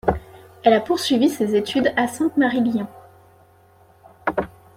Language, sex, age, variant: French, female, 19-29, Français de métropole